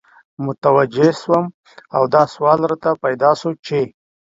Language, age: Pashto, 40-49